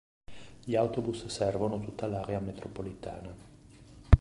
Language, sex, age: Italian, male, 40-49